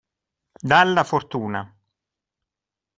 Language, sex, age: Italian, male, 30-39